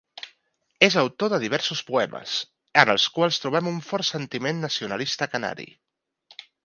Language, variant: Catalan, Central